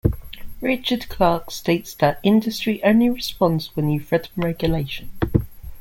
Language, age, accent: English, under 19, England English